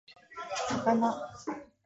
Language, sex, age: Japanese, female, 19-29